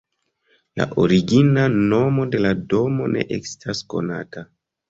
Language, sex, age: Esperanto, male, 30-39